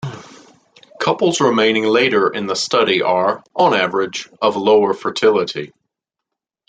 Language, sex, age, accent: English, male, 50-59, United States English